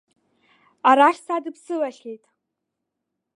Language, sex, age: Abkhazian, female, under 19